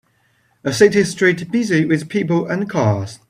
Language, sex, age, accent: English, male, 19-29, England English